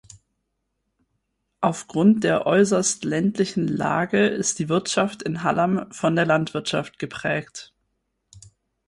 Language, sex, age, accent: German, female, 19-29, Deutschland Deutsch